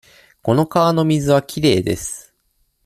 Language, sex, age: Japanese, male, 19-29